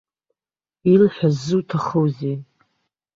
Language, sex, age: Abkhazian, female, 30-39